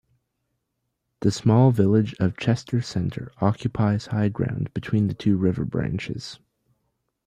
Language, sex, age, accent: English, male, under 19, United States English